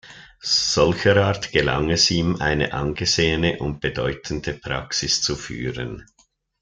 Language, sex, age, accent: German, male, 60-69, Schweizerdeutsch